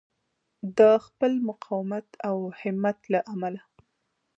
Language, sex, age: Pashto, female, 19-29